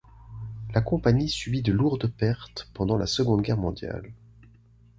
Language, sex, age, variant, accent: French, male, 40-49, Français d'Europe, Français de Suisse